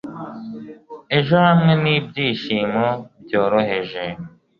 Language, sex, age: Kinyarwanda, male, 19-29